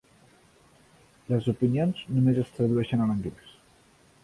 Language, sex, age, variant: Catalan, male, 50-59, Central